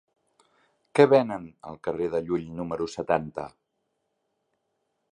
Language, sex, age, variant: Catalan, male, 50-59, Central